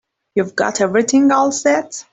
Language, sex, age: English, female, 19-29